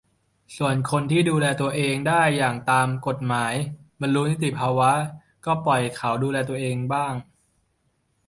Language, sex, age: Thai, male, 19-29